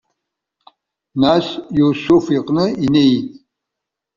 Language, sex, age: Abkhazian, male, 70-79